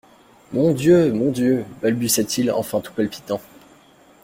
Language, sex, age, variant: French, male, 19-29, Français de métropole